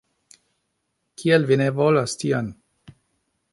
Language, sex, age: Esperanto, male, 50-59